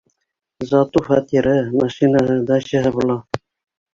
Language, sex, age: Bashkir, female, 60-69